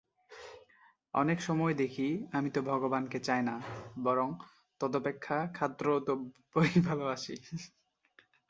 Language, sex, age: Bengali, male, 19-29